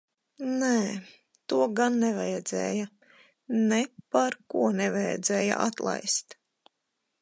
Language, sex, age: Latvian, female, 30-39